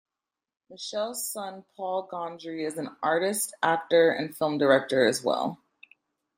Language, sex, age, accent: English, female, 19-29, United States English